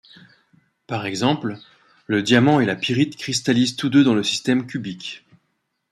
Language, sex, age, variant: French, male, 19-29, Français de métropole